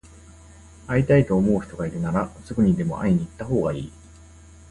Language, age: Japanese, 30-39